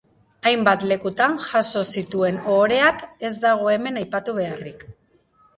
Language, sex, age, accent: Basque, female, 40-49, Mendebalekoa (Araba, Bizkaia, Gipuzkoako mendebaleko herri batzuk)